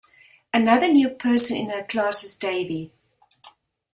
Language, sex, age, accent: English, female, 60-69, Southern African (South Africa, Zimbabwe, Namibia)